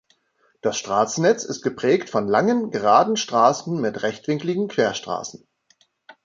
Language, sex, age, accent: German, male, 50-59, Deutschland Deutsch